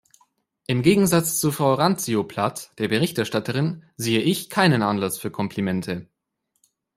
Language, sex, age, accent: German, male, 19-29, Deutschland Deutsch